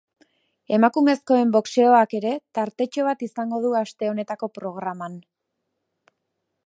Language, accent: Basque, Erdialdekoa edo Nafarra (Gipuzkoa, Nafarroa)